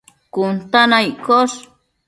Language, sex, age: Matsés, female, 30-39